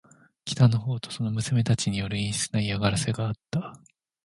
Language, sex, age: Japanese, male, 19-29